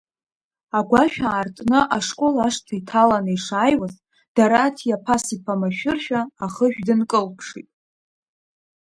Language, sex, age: Abkhazian, female, under 19